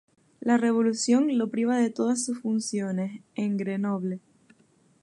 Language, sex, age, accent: Spanish, female, 19-29, España: Islas Canarias